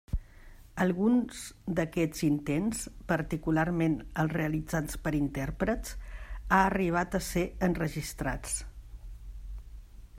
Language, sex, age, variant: Catalan, female, 50-59, Central